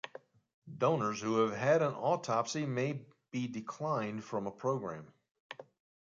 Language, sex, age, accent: English, male, 70-79, United States English